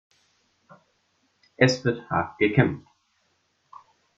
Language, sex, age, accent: German, male, 19-29, Deutschland Deutsch